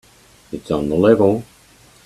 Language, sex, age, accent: English, male, 80-89, Australian English